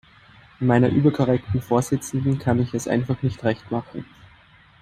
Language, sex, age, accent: German, male, 30-39, Österreichisches Deutsch